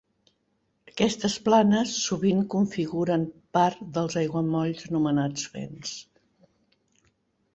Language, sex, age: Catalan, female, 40-49